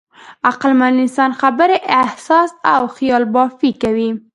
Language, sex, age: Pashto, female, under 19